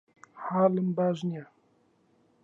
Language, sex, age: Central Kurdish, male, 19-29